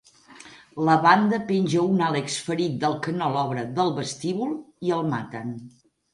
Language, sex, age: Catalan, female, 50-59